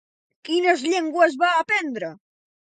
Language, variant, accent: Catalan, Central, central; septentrional